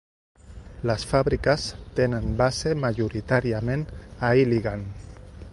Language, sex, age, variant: Catalan, male, 40-49, Central